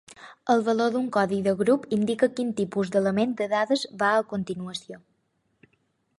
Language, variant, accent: Catalan, Balear, mallorquí